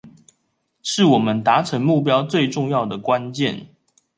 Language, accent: Chinese, 出生地：臺中市